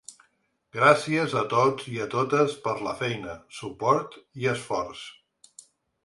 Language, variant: Catalan, Central